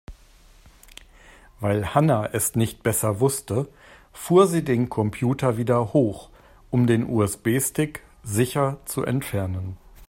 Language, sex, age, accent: German, male, 50-59, Deutschland Deutsch